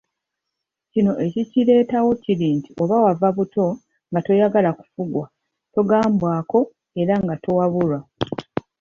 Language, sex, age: Ganda, female, 30-39